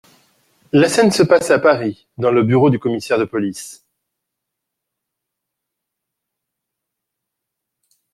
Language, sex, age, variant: French, male, 40-49, Français de métropole